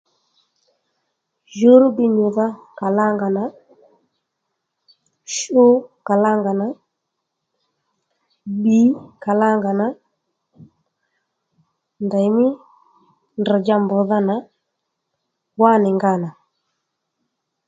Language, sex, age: Lendu, female, 30-39